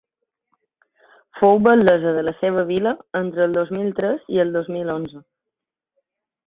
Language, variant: Catalan, Balear